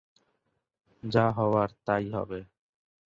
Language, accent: Bengali, Native; শুদ্ধ